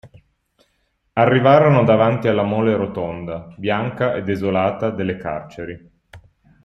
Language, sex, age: Italian, male, 30-39